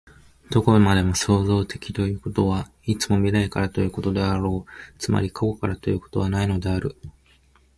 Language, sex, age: Japanese, male, 19-29